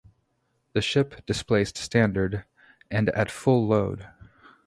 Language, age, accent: English, 30-39, United States English